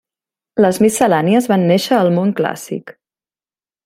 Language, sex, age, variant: Catalan, female, 40-49, Central